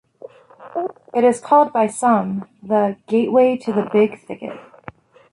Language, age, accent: English, 30-39, United States English